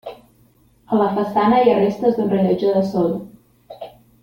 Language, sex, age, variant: Catalan, female, 19-29, Central